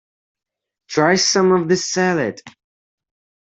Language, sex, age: English, male, under 19